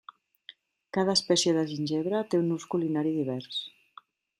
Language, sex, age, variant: Catalan, female, 50-59, Central